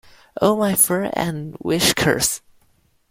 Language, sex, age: English, male, 19-29